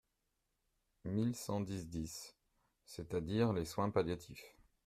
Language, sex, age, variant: French, male, 30-39, Français de métropole